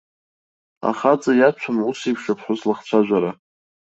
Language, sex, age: Abkhazian, male, 19-29